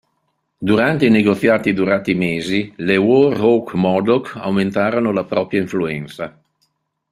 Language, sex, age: Italian, male, 60-69